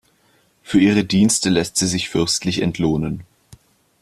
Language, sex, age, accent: German, male, under 19, Deutschland Deutsch